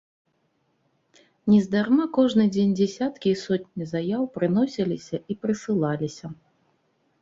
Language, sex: Belarusian, female